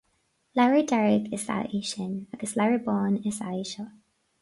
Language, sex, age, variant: Irish, female, 19-29, Gaeilge na Mumhan